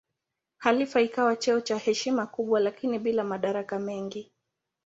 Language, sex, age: Swahili, female, 19-29